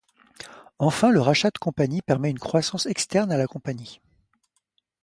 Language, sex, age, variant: French, male, 40-49, Français de métropole